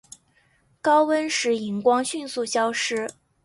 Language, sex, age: Chinese, female, 19-29